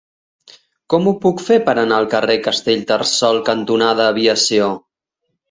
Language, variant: Catalan, Central